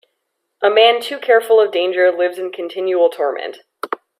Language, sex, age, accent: English, female, 19-29, United States English